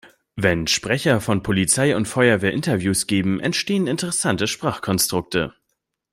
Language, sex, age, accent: German, male, 19-29, Deutschland Deutsch